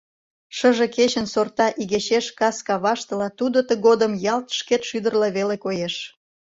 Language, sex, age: Mari, female, 30-39